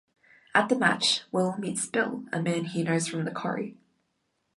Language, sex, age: English, female, 19-29